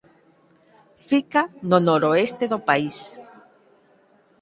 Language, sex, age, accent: Galician, female, 50-59, Normativo (estándar)